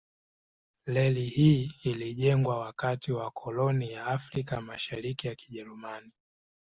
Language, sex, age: Swahili, male, 19-29